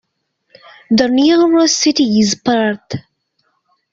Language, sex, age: English, female, 19-29